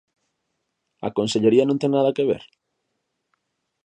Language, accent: Galician, Normativo (estándar)